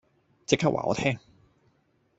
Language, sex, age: Cantonese, male, 30-39